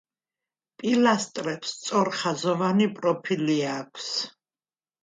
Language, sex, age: Georgian, female, 50-59